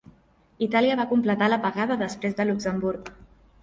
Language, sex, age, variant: Catalan, female, 19-29, Central